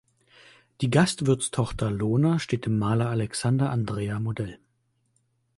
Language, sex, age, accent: German, male, 19-29, Deutschland Deutsch